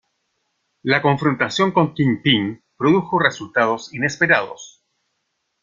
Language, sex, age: Spanish, male, 50-59